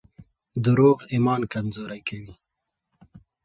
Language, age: Pashto, 30-39